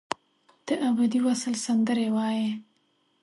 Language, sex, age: Pashto, female, 19-29